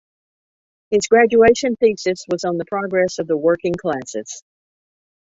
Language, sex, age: English, female, 70-79